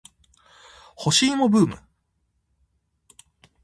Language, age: Japanese, 19-29